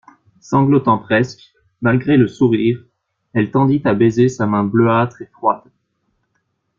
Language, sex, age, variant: French, male, 19-29, Français de métropole